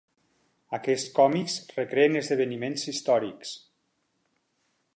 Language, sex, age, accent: Catalan, male, 50-59, valencià